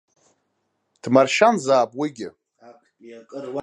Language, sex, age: Abkhazian, male, 19-29